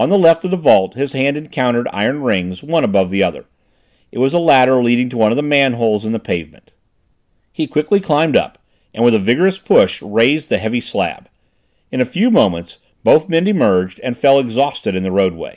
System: none